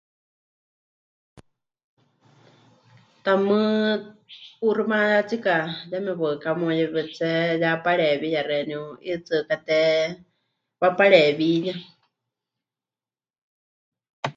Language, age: Huichol, 30-39